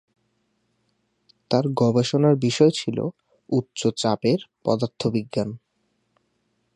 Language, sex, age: Bengali, male, 19-29